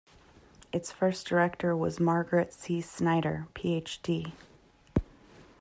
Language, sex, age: English, female, 30-39